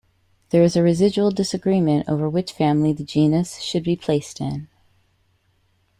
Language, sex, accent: English, female, United States English